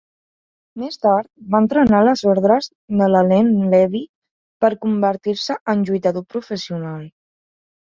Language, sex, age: Catalan, female, 19-29